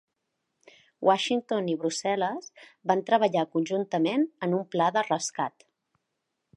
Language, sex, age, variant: Catalan, female, 40-49, Central